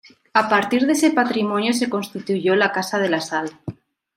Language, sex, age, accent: Spanish, female, 30-39, España: Centro-Sur peninsular (Madrid, Toledo, Castilla-La Mancha)